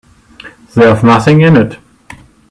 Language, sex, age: English, male, 30-39